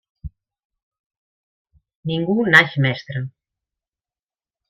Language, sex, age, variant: Catalan, male, 50-59, Central